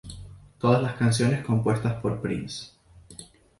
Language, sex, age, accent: Spanish, male, 19-29, España: Islas Canarias